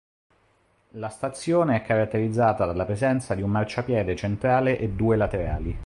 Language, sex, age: Italian, male, 30-39